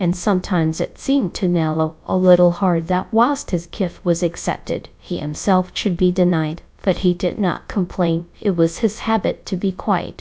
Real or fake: fake